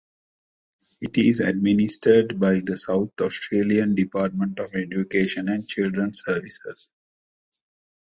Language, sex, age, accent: English, male, 40-49, India and South Asia (India, Pakistan, Sri Lanka)